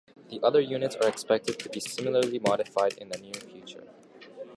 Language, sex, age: English, male, 19-29